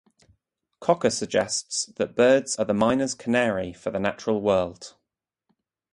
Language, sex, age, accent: English, male, 19-29, England English